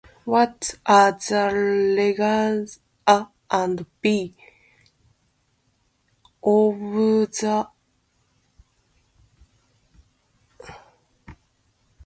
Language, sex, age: English, female, 30-39